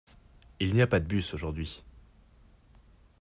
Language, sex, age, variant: French, male, 19-29, Français de métropole